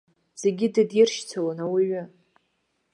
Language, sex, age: Abkhazian, female, under 19